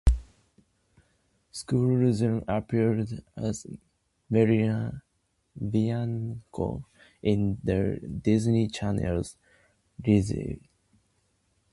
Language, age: English, under 19